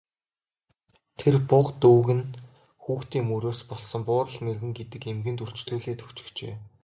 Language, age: Mongolian, 19-29